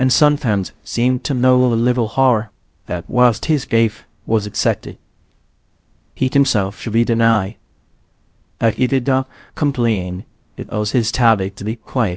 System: TTS, VITS